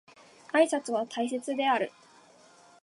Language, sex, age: Japanese, female, 19-29